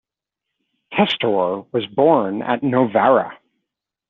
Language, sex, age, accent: English, male, 40-49, Canadian English